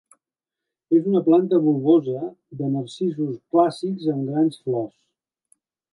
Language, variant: Catalan, Central